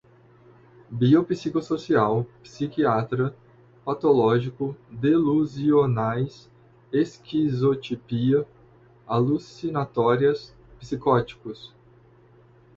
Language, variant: Portuguese, Portuguese (Brasil)